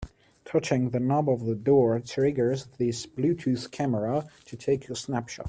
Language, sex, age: English, male, under 19